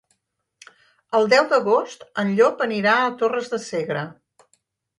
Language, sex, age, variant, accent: Catalan, female, 60-69, Central, central